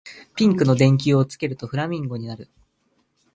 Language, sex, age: Japanese, male, 19-29